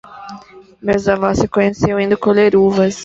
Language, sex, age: Portuguese, female, 19-29